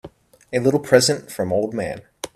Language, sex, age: English, male, 30-39